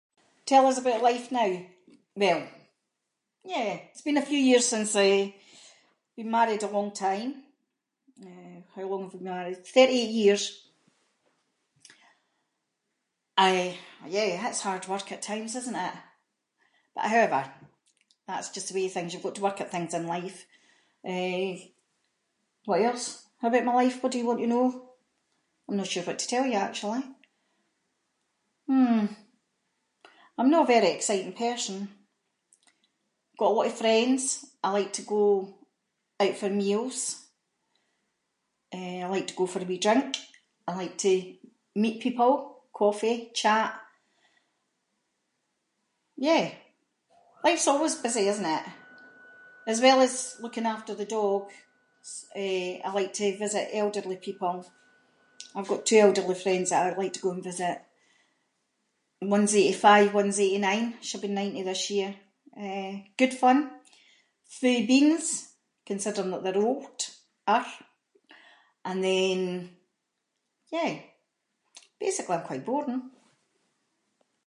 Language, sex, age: Scots, female, 50-59